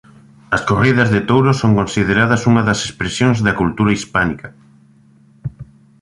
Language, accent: Galician, Normativo (estándar)